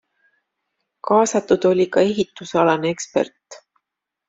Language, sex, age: Estonian, female, 50-59